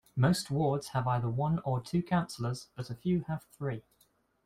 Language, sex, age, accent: English, male, 19-29, England English